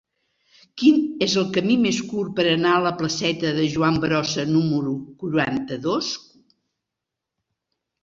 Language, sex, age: Catalan, female, 70-79